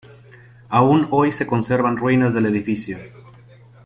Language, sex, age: Spanish, male, 30-39